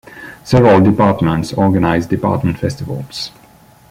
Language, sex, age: English, male, 30-39